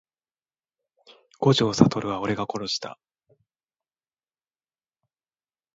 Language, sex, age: Japanese, male, 19-29